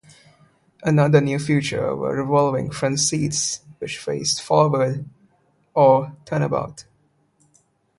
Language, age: English, 19-29